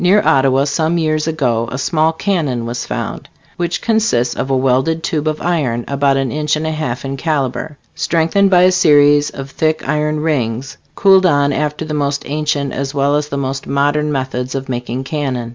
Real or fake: real